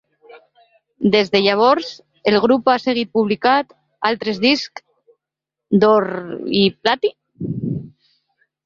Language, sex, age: Catalan, female, 50-59